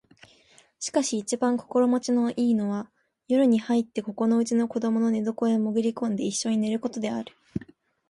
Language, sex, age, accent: Japanese, female, under 19, 標準語